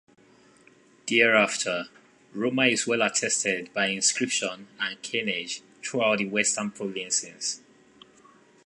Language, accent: English, Nigerian English